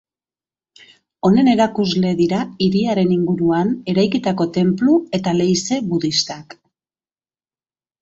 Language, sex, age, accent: Basque, female, 50-59, Mendebalekoa (Araba, Bizkaia, Gipuzkoako mendebaleko herri batzuk)